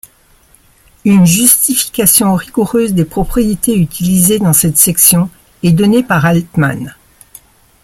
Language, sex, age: French, male, 60-69